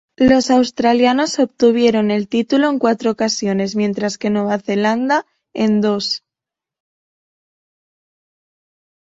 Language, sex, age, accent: Spanish, female, 19-29, España: Norte peninsular (Asturias, Castilla y León, Cantabria, País Vasco, Navarra, Aragón, La Rioja, Guadalajara, Cuenca)